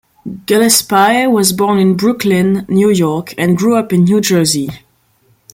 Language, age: English, 19-29